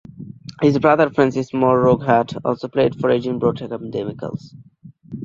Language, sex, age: English, male, under 19